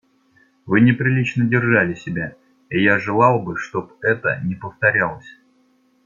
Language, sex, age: Russian, male, 30-39